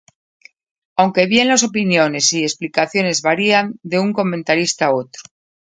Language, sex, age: Spanish, female, 50-59